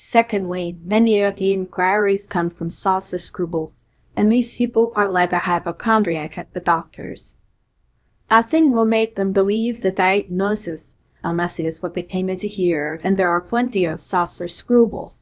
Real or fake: fake